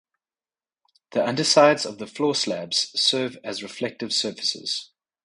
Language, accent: English, Southern African (South Africa, Zimbabwe, Namibia)